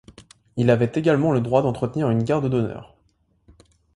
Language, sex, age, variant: French, male, 19-29, Français de métropole